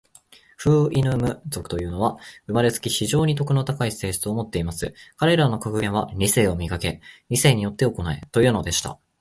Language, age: Japanese, 19-29